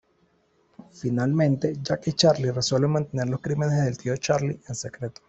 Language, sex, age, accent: Spanish, male, 30-39, Caribe: Cuba, Venezuela, Puerto Rico, República Dominicana, Panamá, Colombia caribeña, México caribeño, Costa del golfo de México